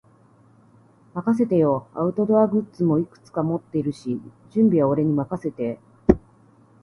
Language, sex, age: Japanese, female, 40-49